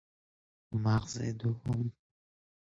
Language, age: Persian, 19-29